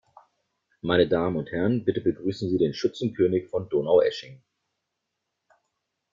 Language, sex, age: German, male, 40-49